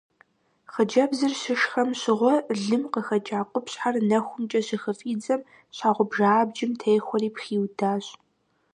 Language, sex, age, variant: Kabardian, female, 19-29, Адыгэбзэ (Къэбэрдей, Кирил, псоми зэдай)